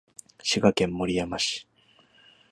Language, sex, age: Japanese, male, 19-29